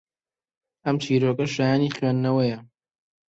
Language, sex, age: Central Kurdish, male, 30-39